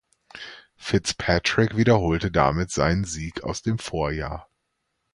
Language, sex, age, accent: German, male, 30-39, Deutschland Deutsch